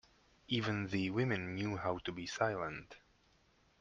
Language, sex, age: English, male, 30-39